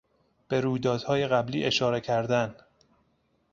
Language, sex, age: Persian, male, 30-39